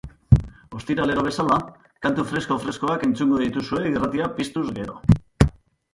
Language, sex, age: Basque, male, 50-59